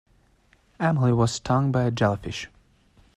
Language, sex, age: English, male, 19-29